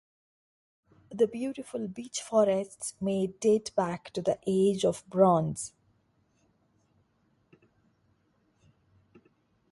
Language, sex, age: English, female, 19-29